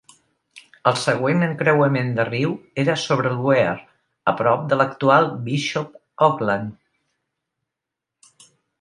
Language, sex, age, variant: Catalan, female, 60-69, Central